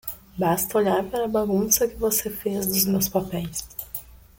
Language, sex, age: Portuguese, female, 19-29